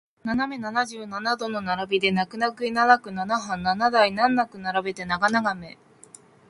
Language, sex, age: Japanese, female, 19-29